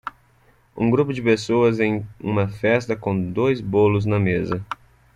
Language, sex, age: Portuguese, male, 30-39